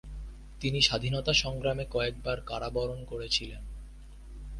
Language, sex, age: Bengali, male, 19-29